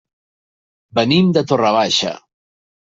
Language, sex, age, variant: Catalan, male, 40-49, Central